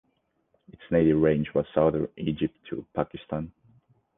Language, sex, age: English, male, 19-29